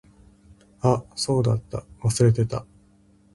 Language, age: Japanese, 19-29